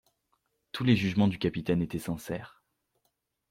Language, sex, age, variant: French, male, under 19, Français de métropole